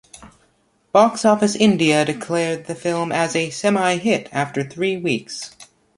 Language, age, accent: English, 19-29, United States English